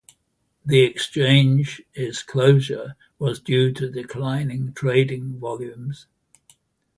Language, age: English, 80-89